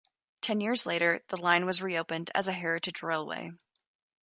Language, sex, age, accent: English, female, 30-39, United States English